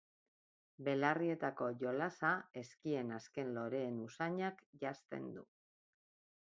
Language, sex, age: Basque, female, 60-69